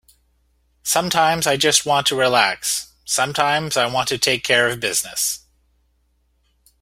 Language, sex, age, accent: English, male, 40-49, Canadian English